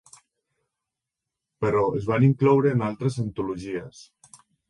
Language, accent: Catalan, valencià